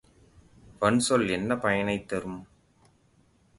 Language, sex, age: Tamil, male, 40-49